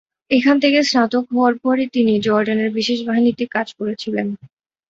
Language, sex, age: Bengali, female, 19-29